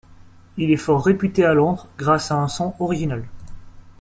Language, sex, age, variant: French, male, 19-29, Français de métropole